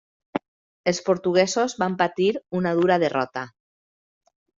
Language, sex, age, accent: Catalan, female, 30-39, valencià